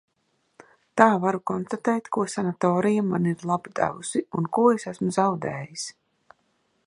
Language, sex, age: Latvian, female, 30-39